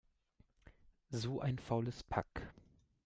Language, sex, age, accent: German, male, under 19, Deutschland Deutsch